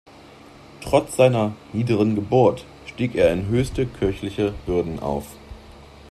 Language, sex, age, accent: German, male, 19-29, Deutschland Deutsch